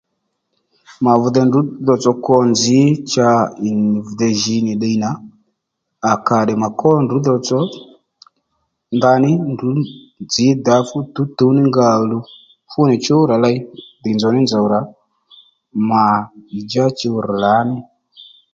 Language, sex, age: Lendu, male, 30-39